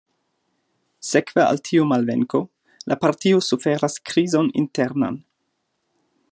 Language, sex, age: Esperanto, male, 30-39